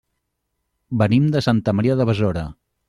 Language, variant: Catalan, Central